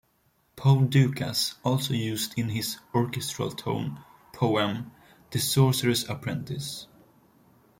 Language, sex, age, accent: English, male, 19-29, England English